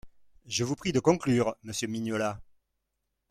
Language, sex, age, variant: French, male, 50-59, Français de métropole